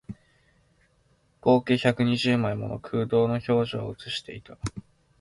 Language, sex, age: Japanese, male, 19-29